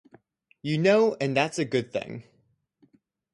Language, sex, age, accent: English, male, under 19, United States English